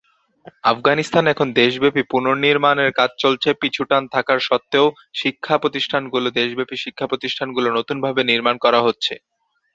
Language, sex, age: Bengali, male, 19-29